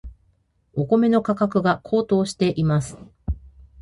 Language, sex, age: Japanese, female, 40-49